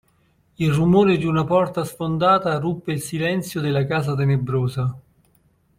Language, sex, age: Italian, male, 50-59